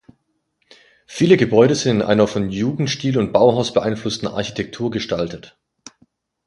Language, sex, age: German, male, 19-29